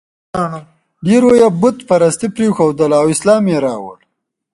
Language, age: Pashto, 19-29